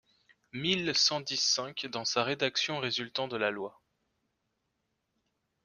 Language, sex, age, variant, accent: French, male, 19-29, Français d'Europe, Français de Suisse